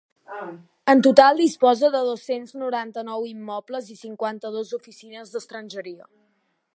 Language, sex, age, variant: Catalan, male, under 19, Central